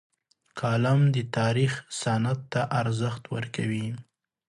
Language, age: Pashto, 19-29